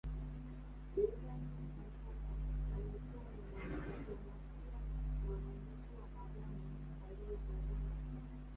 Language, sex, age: Swahili, female, 30-39